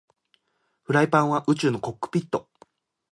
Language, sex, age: Japanese, male, 19-29